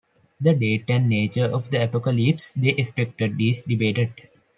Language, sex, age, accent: English, male, 19-29, India and South Asia (India, Pakistan, Sri Lanka)